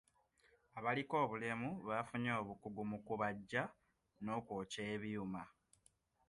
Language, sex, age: Ganda, male, 19-29